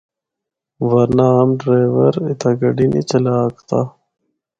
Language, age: Northern Hindko, 30-39